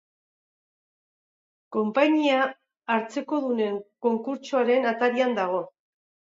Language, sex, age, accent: Basque, female, 40-49, Erdialdekoa edo Nafarra (Gipuzkoa, Nafarroa)